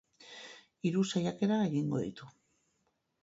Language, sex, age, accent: Basque, female, 40-49, Mendebalekoa (Araba, Bizkaia, Gipuzkoako mendebaleko herri batzuk)